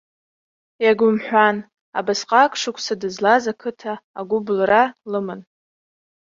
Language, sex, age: Abkhazian, male, under 19